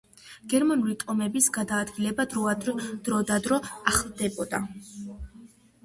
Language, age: Georgian, 30-39